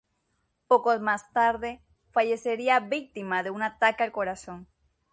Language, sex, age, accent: Spanish, female, 19-29, América central; Caribe: Cuba, Venezuela, Puerto Rico, República Dominicana, Panamá, Colombia caribeña, México caribeño, Costa del golfo de México